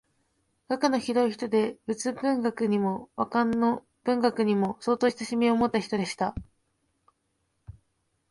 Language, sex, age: Japanese, female, 19-29